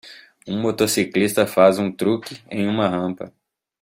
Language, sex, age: Portuguese, male, 19-29